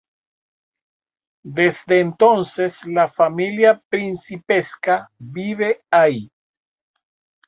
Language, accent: Spanish, Caribe: Cuba, Venezuela, Puerto Rico, República Dominicana, Panamá, Colombia caribeña, México caribeño, Costa del golfo de México